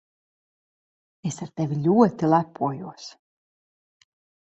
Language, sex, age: Latvian, female, 40-49